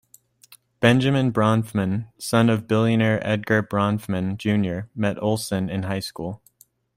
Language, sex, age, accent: English, male, 19-29, United States English